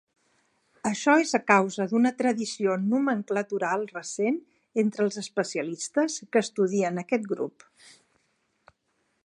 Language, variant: Catalan, Central